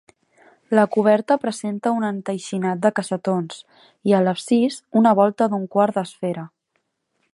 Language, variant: Catalan, Central